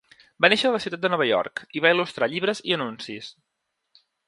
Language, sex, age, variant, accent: Catalan, male, 30-39, Central, central